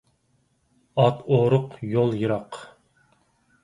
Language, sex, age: Uyghur, male, 30-39